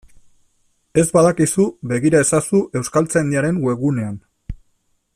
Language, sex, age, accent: Basque, male, 40-49, Erdialdekoa edo Nafarra (Gipuzkoa, Nafarroa)